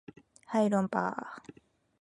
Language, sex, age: Japanese, female, 19-29